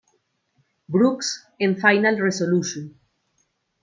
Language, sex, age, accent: Spanish, female, 50-59, Andino-Pacífico: Colombia, Perú, Ecuador, oeste de Bolivia y Venezuela andina